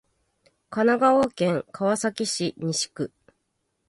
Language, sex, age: Japanese, female, 30-39